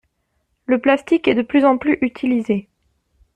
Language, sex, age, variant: French, female, 19-29, Français de métropole